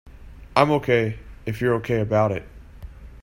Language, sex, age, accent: English, male, 19-29, United States English